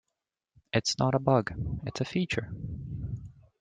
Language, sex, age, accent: English, male, 19-29, England English